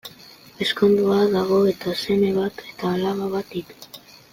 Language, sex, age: Basque, male, under 19